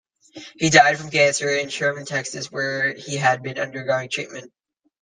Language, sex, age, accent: English, male, under 19, United States English